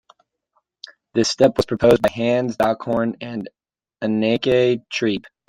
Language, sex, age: English, male, 19-29